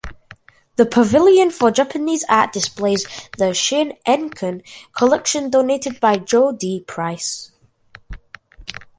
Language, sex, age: English, male, 40-49